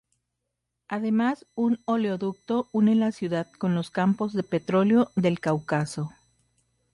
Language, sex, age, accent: Spanish, female, 30-39, México